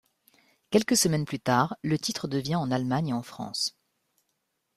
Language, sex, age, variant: French, female, 40-49, Français de métropole